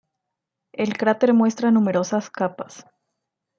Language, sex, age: Spanish, female, under 19